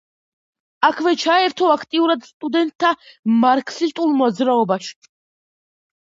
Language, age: Georgian, under 19